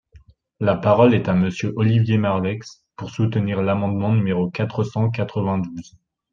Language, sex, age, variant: French, male, 19-29, Français de métropole